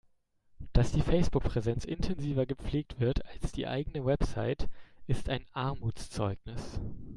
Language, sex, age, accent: German, male, 19-29, Deutschland Deutsch